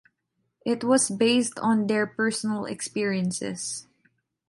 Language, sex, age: English, female, 19-29